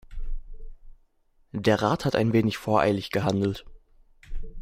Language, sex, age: German, male, 19-29